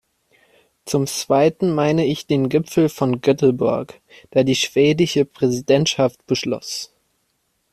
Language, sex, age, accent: German, male, under 19, Deutschland Deutsch